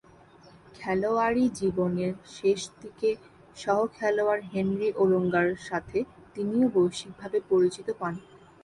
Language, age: Bengali, 19-29